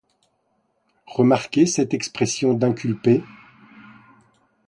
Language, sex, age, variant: French, male, 50-59, Français de métropole